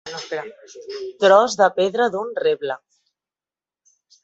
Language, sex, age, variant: Catalan, female, 30-39, Central